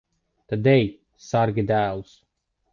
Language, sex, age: Latvian, male, 30-39